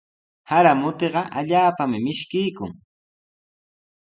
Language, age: Sihuas Ancash Quechua, 19-29